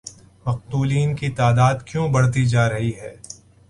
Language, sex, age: Urdu, male, 40-49